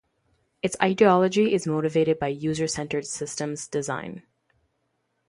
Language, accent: English, Canadian English